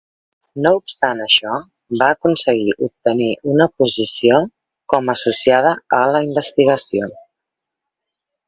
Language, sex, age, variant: Catalan, female, 50-59, Central